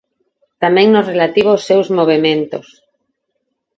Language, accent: Galician, Normativo (estándar)